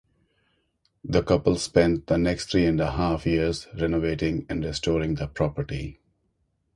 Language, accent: English, India and South Asia (India, Pakistan, Sri Lanka)